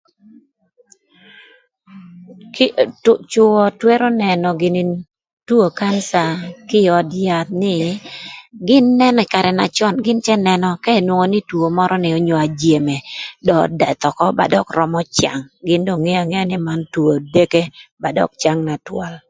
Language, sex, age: Thur, female, 50-59